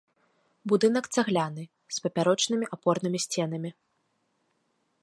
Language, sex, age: Belarusian, female, 19-29